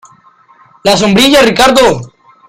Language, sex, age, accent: Spanish, male, under 19, Andino-Pacífico: Colombia, Perú, Ecuador, oeste de Bolivia y Venezuela andina